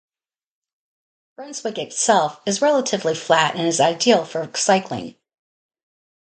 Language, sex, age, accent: English, female, 60-69, United States English